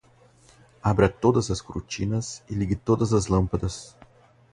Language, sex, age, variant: Portuguese, male, 30-39, Portuguese (Brasil)